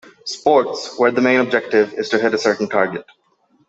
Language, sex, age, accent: English, male, 19-29, England English